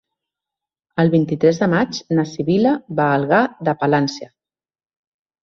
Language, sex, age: Catalan, female, 30-39